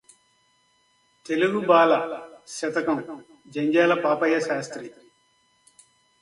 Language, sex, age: Telugu, male, 60-69